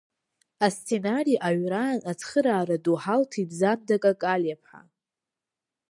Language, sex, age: Abkhazian, female, under 19